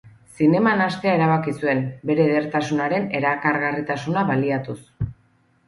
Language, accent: Basque, Erdialdekoa edo Nafarra (Gipuzkoa, Nafarroa)